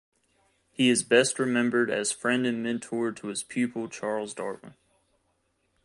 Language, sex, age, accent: English, male, 19-29, United States English